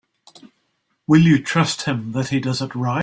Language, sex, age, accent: English, male, 60-69, New Zealand English